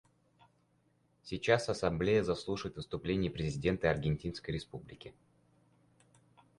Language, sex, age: Russian, male, under 19